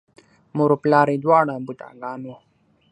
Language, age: Pashto, under 19